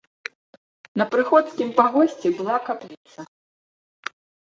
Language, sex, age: Belarusian, female, 19-29